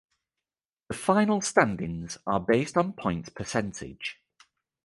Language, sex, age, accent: English, male, 30-39, England English